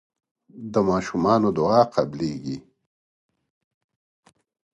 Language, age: Pashto, 40-49